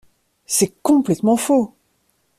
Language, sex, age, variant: French, female, 40-49, Français de métropole